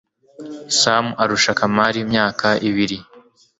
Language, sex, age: Kinyarwanda, male, 19-29